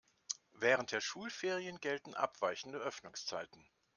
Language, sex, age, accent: German, male, 60-69, Deutschland Deutsch